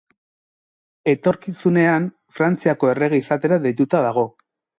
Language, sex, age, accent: Basque, male, 40-49, Erdialdekoa edo Nafarra (Gipuzkoa, Nafarroa)